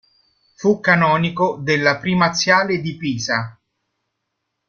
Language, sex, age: Italian, male, 40-49